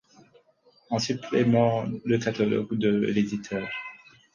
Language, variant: French, Français d'Afrique subsaharienne et des îles africaines